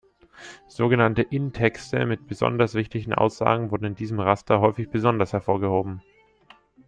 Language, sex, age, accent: German, male, under 19, Deutschland Deutsch